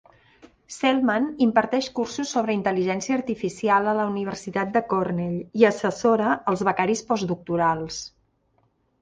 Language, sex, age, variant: Catalan, female, 50-59, Central